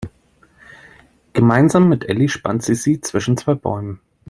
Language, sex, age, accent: German, male, 30-39, Deutschland Deutsch